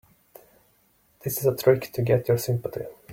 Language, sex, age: English, male, 30-39